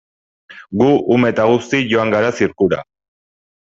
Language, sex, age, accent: Basque, male, 30-39, Erdialdekoa edo Nafarra (Gipuzkoa, Nafarroa)